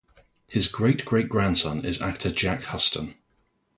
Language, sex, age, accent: English, male, 30-39, England English